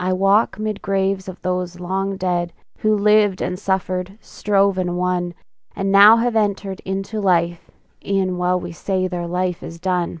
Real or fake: real